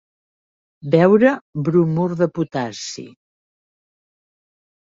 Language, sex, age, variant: Catalan, female, 60-69, Central